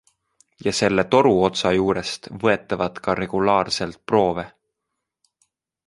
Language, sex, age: Estonian, male, 19-29